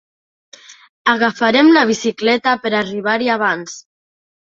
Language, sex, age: Catalan, female, 40-49